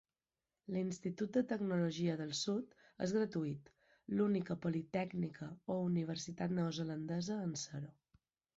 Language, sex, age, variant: Catalan, female, 30-39, Balear